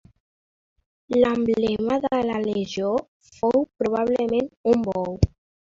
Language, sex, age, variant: Catalan, female, under 19, Central